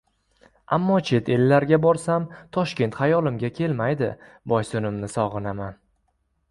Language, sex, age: Uzbek, male, 19-29